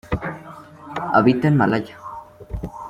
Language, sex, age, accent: Spanish, male, under 19, Andino-Pacífico: Colombia, Perú, Ecuador, oeste de Bolivia y Venezuela andina